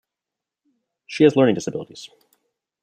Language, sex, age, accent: English, male, 30-39, Canadian English